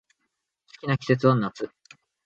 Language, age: Japanese, 19-29